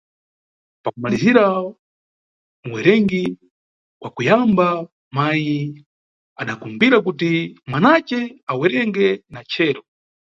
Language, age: Nyungwe, 30-39